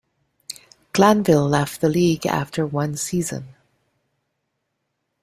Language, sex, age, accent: English, female, 50-59, Canadian English